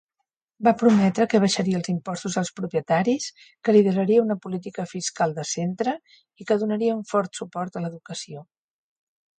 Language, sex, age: Catalan, female, 60-69